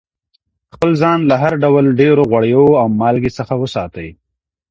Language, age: Pashto, 30-39